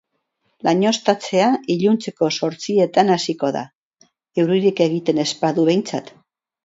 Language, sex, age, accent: Basque, female, 70-79, Mendebalekoa (Araba, Bizkaia, Gipuzkoako mendebaleko herri batzuk)